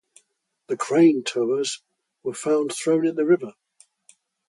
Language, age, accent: English, 80-89, England English